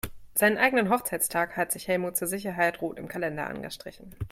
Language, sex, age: German, female, 30-39